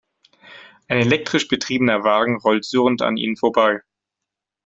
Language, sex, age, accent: German, male, 19-29, Deutschland Deutsch